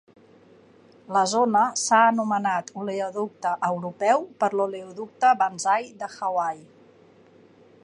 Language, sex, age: Catalan, female, 40-49